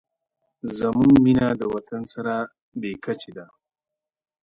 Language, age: Pashto, 30-39